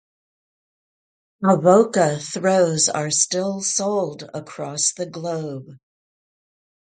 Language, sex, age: English, female, 70-79